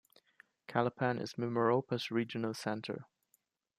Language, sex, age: English, male, 19-29